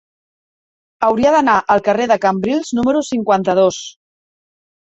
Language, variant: Catalan, Central